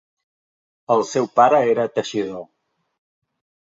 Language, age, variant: Catalan, 40-49, Central